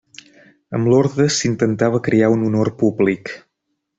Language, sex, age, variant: Catalan, male, 30-39, Central